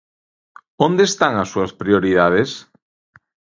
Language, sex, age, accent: Galician, male, 40-49, Normativo (estándar)